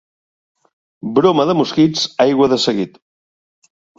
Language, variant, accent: Catalan, Central, central